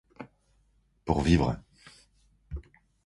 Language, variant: French, Français de métropole